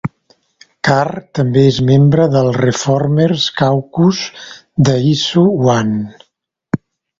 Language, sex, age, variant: Catalan, male, 50-59, Central